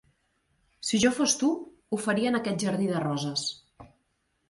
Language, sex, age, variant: Catalan, female, 40-49, Central